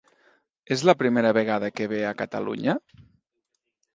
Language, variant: Catalan, Nord-Occidental